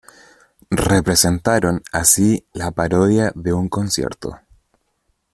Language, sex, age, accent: Spanish, male, 19-29, Chileno: Chile, Cuyo